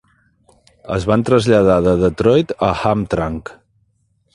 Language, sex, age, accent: Catalan, male, 40-49, Empordanès